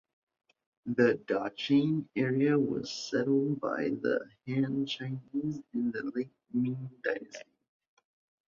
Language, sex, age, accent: English, male, 30-39, United States English